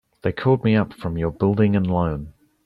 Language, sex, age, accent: English, male, under 19, New Zealand English